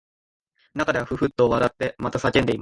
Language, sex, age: Japanese, male, 19-29